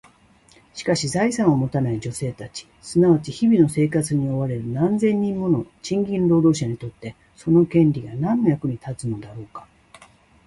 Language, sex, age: Japanese, female, 60-69